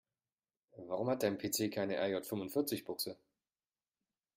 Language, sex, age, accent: German, male, 30-39, Deutschland Deutsch